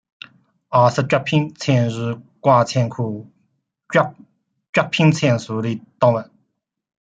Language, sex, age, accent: Chinese, male, 30-39, 出生地：江苏省